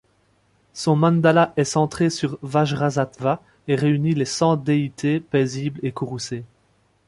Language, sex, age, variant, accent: French, male, 19-29, Français d'Europe, Français de Belgique